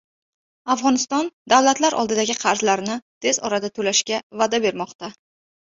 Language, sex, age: Uzbek, female, 30-39